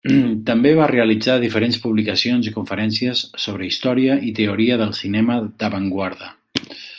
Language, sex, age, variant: Catalan, male, 50-59, Central